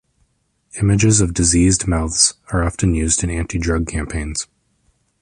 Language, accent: English, United States English